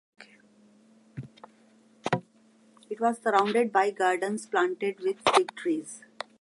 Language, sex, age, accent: English, female, under 19, United States English